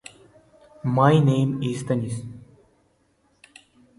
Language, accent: English, India and South Asia (India, Pakistan, Sri Lanka)